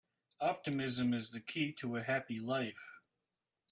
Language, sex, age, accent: English, male, 40-49, Canadian English